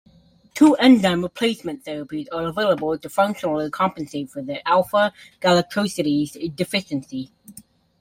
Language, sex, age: English, male, 19-29